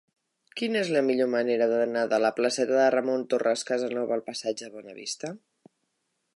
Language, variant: Catalan, Central